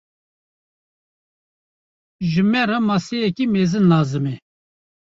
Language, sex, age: Kurdish, male, 50-59